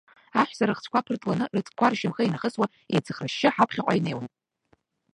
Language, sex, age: Abkhazian, female, under 19